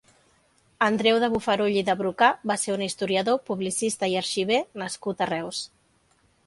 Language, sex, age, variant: Catalan, female, 40-49, Central